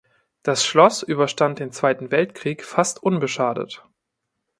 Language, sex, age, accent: German, male, 19-29, Deutschland Deutsch